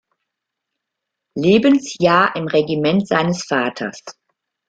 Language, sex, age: German, female, 60-69